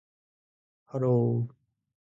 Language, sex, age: Japanese, male, 19-29